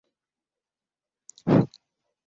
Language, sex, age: Swahili, male, 30-39